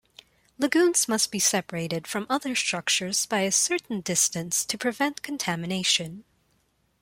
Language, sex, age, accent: English, female, 19-29, Filipino